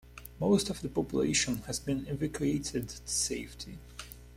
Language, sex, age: English, male, 19-29